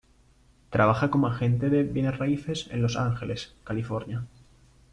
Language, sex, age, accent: Spanish, male, 19-29, España: Centro-Sur peninsular (Madrid, Toledo, Castilla-La Mancha)